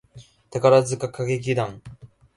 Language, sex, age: Japanese, male, 19-29